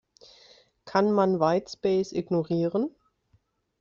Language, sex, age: German, female, 30-39